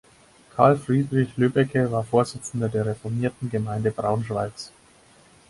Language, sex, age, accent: German, male, 19-29, Deutschland Deutsch